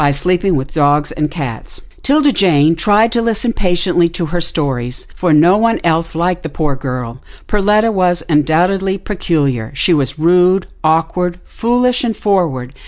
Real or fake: real